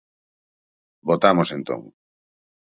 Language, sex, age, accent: Galician, male, 40-49, Central (gheada)